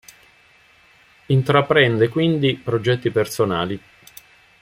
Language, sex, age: Italian, male, 50-59